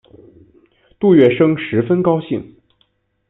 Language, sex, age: Chinese, male, 19-29